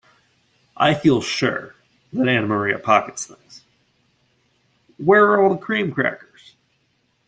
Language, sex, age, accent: English, male, 19-29, United States English